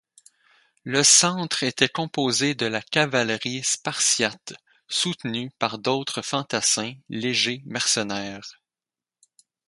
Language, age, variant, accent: French, 19-29, Français d'Amérique du Nord, Français du Canada